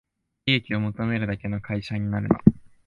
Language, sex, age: Japanese, male, 19-29